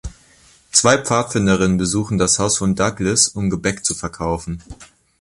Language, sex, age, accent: German, male, 19-29, Deutschland Deutsch